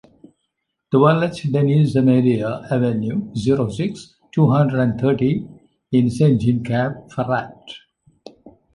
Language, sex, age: English, male, 70-79